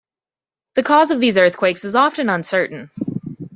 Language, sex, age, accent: English, female, 19-29, United States English